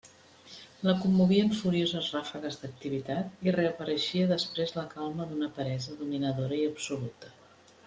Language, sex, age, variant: Catalan, female, 50-59, Central